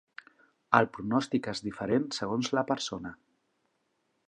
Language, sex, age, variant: Catalan, male, 40-49, Central